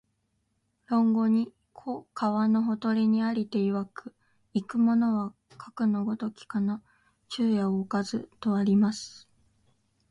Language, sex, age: Japanese, female, 19-29